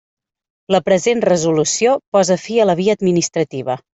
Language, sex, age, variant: Catalan, female, 30-39, Central